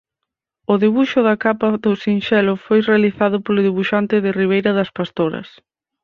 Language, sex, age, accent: Galician, female, 30-39, Oriental (común en zona oriental)